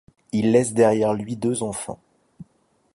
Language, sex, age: French, male, 40-49